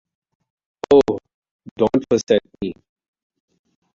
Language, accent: English, India and South Asia (India, Pakistan, Sri Lanka)